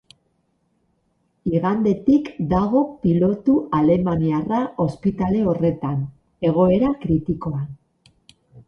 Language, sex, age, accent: Basque, female, 50-59, Mendebalekoa (Araba, Bizkaia, Gipuzkoako mendebaleko herri batzuk)